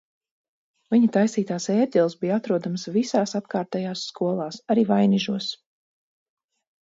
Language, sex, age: Latvian, female, 40-49